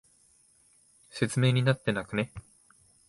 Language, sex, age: Japanese, male, 19-29